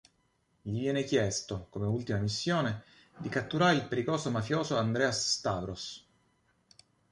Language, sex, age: Italian, male, 40-49